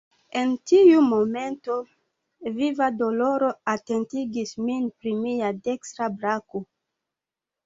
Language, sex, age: Esperanto, female, 19-29